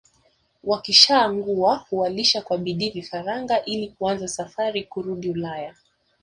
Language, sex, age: Swahili, female, 19-29